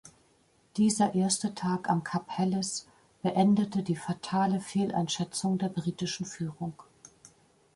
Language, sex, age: German, female, 50-59